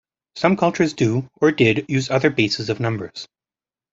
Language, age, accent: English, 30-39, Canadian English